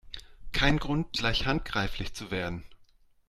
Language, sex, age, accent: German, male, 40-49, Deutschland Deutsch